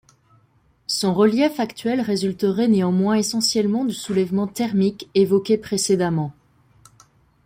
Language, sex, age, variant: French, female, 40-49, Français de métropole